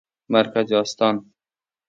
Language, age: Persian, 30-39